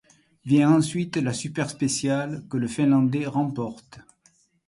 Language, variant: French, Français de métropole